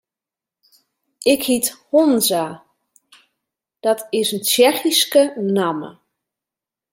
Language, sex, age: Western Frisian, female, 40-49